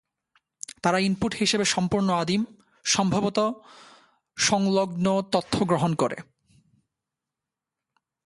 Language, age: Bengali, 19-29